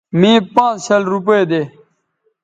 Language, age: Bateri, 19-29